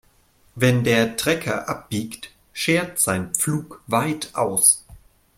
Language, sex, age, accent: German, male, 30-39, Deutschland Deutsch